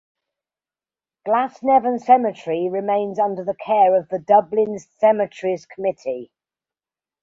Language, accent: English, England English